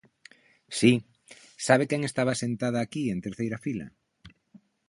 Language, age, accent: Galician, 50-59, Normativo (estándar)